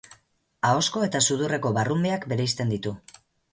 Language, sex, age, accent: Basque, female, 40-49, Mendebalekoa (Araba, Bizkaia, Gipuzkoako mendebaleko herri batzuk)